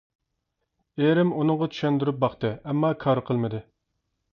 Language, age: Uyghur, 30-39